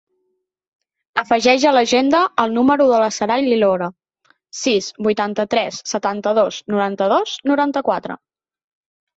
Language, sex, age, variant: Catalan, female, 19-29, Nord-Occidental